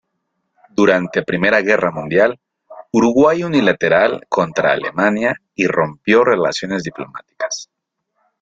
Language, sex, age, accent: Spanish, male, 19-29, México